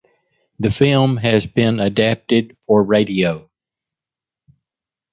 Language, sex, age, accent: English, male, 70-79, United States English